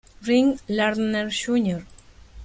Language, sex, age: Spanish, female, 19-29